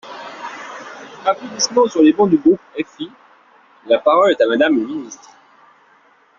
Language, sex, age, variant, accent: French, male, 30-39, Français d'Europe, Français de Suisse